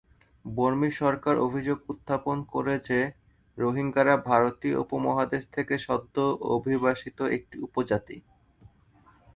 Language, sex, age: Bengali, male, 19-29